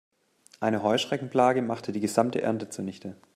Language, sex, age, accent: German, male, 19-29, Deutschland Deutsch